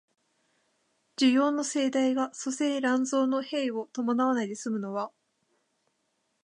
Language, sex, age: Japanese, female, 19-29